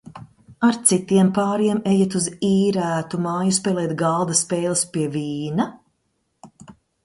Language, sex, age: Latvian, female, 40-49